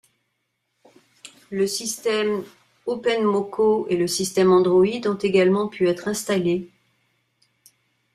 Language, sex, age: French, female, 60-69